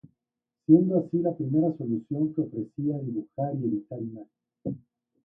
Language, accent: Spanish, México